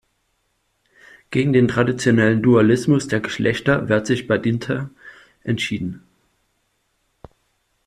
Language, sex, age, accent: German, male, 19-29, Deutschland Deutsch